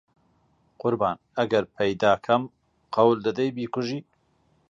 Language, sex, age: Central Kurdish, male, 40-49